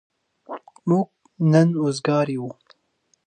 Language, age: Pashto, 19-29